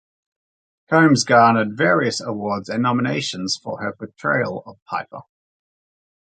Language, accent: English, Australian English